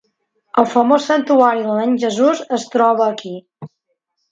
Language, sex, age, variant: Catalan, female, 50-59, Central